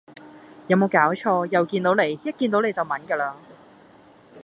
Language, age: Cantonese, 19-29